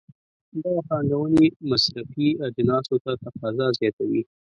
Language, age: Pashto, 19-29